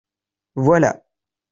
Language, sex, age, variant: French, male, 30-39, Français de métropole